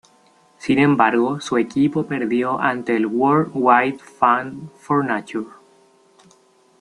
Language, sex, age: Spanish, male, 19-29